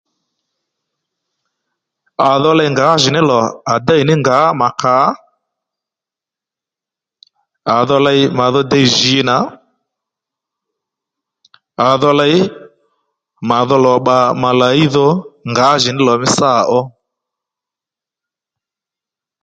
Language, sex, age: Lendu, male, 40-49